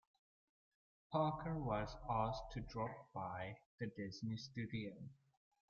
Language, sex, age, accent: English, male, 19-29, Southern African (South Africa, Zimbabwe, Namibia)